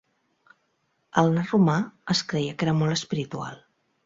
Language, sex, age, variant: Catalan, female, 40-49, Central